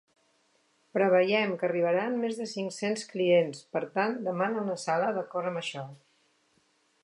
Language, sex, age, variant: Catalan, female, 60-69, Central